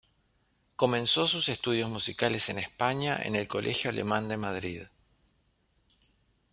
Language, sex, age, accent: Spanish, male, 40-49, Rioplatense: Argentina, Uruguay, este de Bolivia, Paraguay